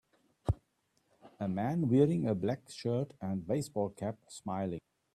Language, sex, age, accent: English, male, 60-69, Southern African (South Africa, Zimbabwe, Namibia)